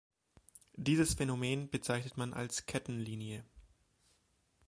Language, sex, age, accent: German, male, 30-39, Deutschland Deutsch